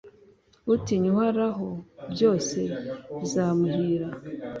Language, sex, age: Kinyarwanda, female, 19-29